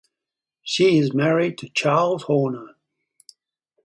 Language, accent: English, Australian English